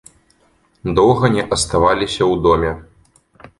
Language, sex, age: Belarusian, male, 19-29